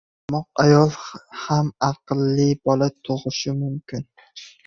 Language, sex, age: Uzbek, male, under 19